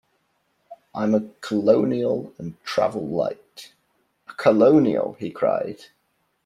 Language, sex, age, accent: English, male, 19-29, England English